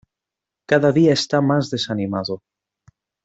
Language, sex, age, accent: Spanish, male, 30-39, España: Centro-Sur peninsular (Madrid, Toledo, Castilla-La Mancha)